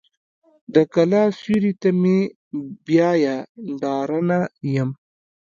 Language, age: Pashto, 19-29